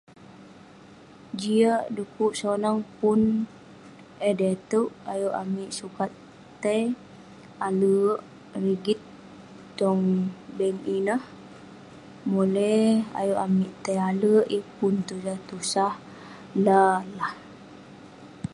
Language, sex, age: Western Penan, female, under 19